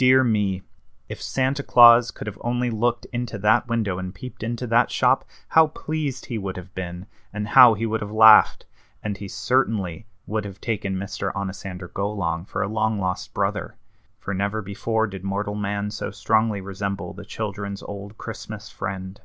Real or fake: real